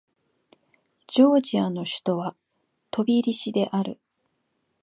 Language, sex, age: Japanese, female, 50-59